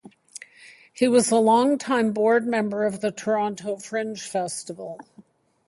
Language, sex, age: English, female, 60-69